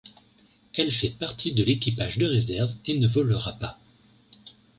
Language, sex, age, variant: French, male, 30-39, Français de métropole